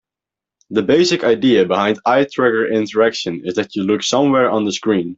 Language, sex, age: English, male, under 19